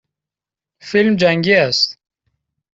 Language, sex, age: Persian, male, 19-29